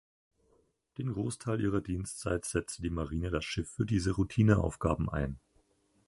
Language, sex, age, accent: German, male, 19-29, Deutschland Deutsch